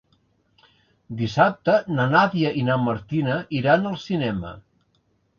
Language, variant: Catalan, Central